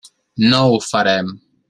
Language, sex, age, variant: Catalan, male, 19-29, Central